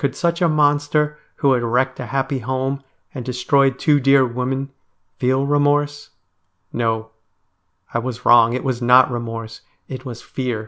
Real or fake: real